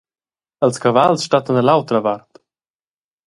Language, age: Romansh, 19-29